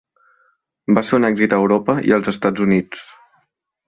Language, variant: Catalan, Central